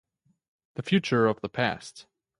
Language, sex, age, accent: German, male, 19-29, Deutschland Deutsch